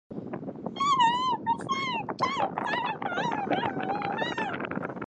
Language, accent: English, United States English